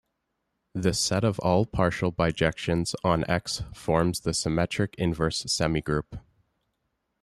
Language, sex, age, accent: English, male, 19-29, Canadian English